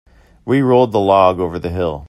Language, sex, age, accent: English, male, 40-49, United States English